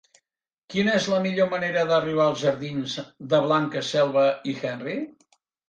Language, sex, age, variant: Catalan, male, 60-69, Nord-Occidental